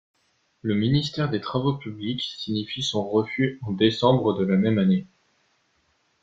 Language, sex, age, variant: French, male, 19-29, Français de métropole